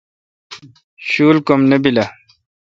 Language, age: Kalkoti, 19-29